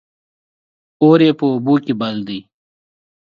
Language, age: Pashto, 30-39